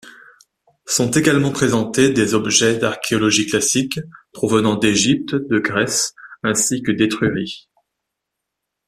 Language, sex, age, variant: French, male, 19-29, Français de métropole